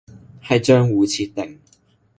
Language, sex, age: Cantonese, male, 19-29